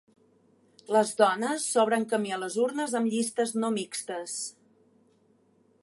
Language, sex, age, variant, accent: Catalan, female, 40-49, Central, central